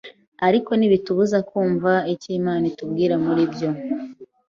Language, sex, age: Kinyarwanda, female, 19-29